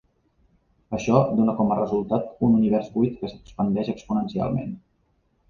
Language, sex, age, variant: Catalan, male, 30-39, Central